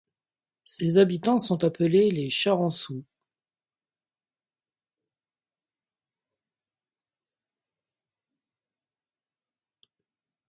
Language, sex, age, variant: French, male, 40-49, Français de métropole